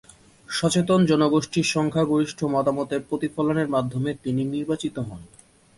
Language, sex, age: Bengali, male, 19-29